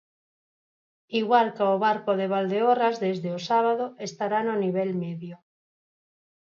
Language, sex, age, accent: Galician, female, 50-59, Normativo (estándar)